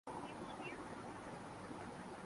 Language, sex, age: Urdu, male, 19-29